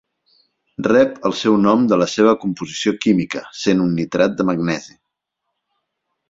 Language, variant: Catalan, Central